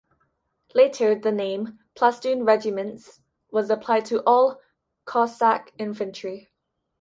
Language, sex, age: English, female, under 19